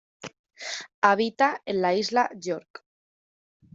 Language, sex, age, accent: Spanish, female, under 19, España: Centro-Sur peninsular (Madrid, Toledo, Castilla-La Mancha)